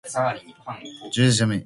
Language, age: Japanese, 19-29